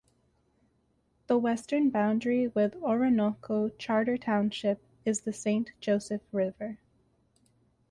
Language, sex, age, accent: English, female, 19-29, Canadian English